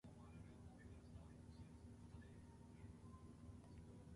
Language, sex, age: English, male, 19-29